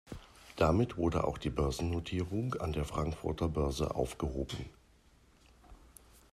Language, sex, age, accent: German, male, 40-49, Deutschland Deutsch